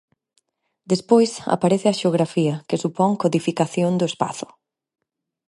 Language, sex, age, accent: Galician, female, 30-39, Normativo (estándar)